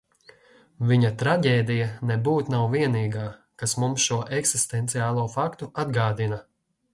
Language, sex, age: Latvian, male, 30-39